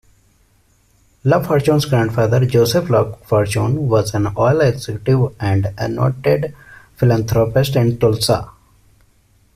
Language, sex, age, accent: English, male, 19-29, India and South Asia (India, Pakistan, Sri Lanka)